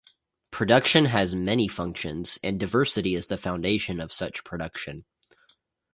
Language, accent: English, United States English